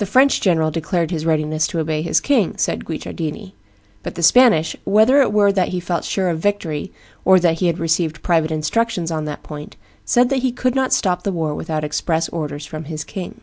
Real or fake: real